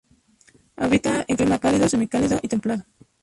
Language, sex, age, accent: Spanish, female, 19-29, México